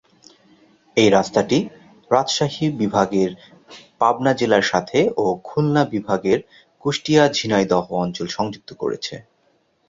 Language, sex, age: Bengali, male, 30-39